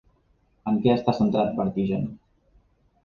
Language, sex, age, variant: Catalan, male, 30-39, Central